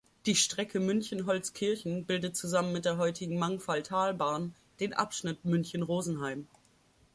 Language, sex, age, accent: German, female, 19-29, Deutschland Deutsch